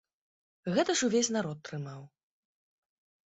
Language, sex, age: Belarusian, female, 19-29